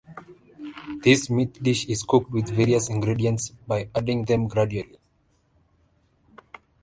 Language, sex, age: English, male, 19-29